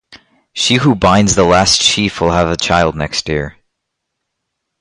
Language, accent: English, United States English